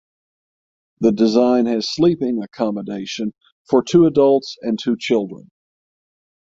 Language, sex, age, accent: English, male, 50-59, United States English; southern United States